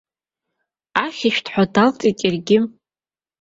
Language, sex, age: Abkhazian, female, 30-39